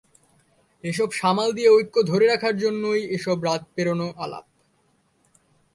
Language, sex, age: Bengali, male, under 19